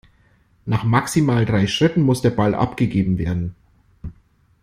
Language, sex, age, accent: German, male, 40-49, Deutschland Deutsch